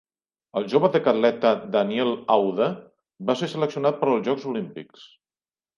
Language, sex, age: Catalan, male, 40-49